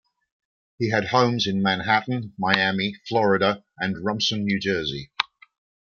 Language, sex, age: English, male, 60-69